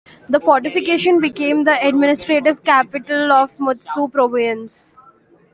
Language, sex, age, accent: English, female, 19-29, India and South Asia (India, Pakistan, Sri Lanka)